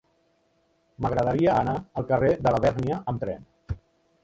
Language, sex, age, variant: Catalan, male, 50-59, Central